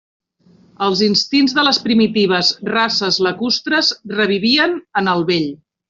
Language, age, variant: Catalan, 40-49, Central